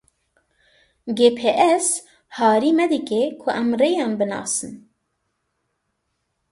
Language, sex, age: Kurdish, female, 19-29